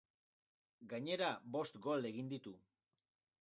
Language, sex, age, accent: Basque, male, 60-69, Mendebalekoa (Araba, Bizkaia, Gipuzkoako mendebaleko herri batzuk)